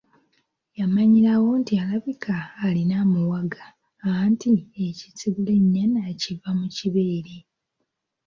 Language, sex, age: Ganda, female, 19-29